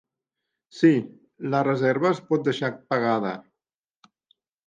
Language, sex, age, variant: Catalan, male, 50-59, Central